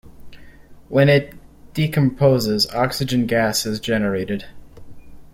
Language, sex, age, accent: English, male, 19-29, United States English